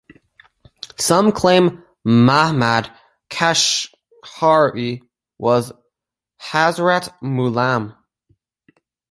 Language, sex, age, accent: English, male, under 19, United States English